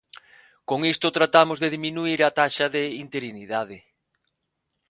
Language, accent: Galician, Normativo (estándar); Neofalante